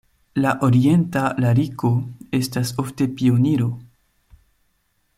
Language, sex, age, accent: Esperanto, male, 19-29, Internacia